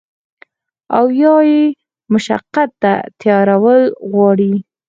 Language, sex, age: Pashto, female, 19-29